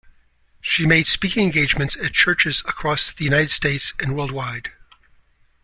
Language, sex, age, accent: English, male, 50-59, United States English